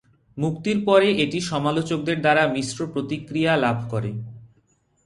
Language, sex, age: Bengali, male, 19-29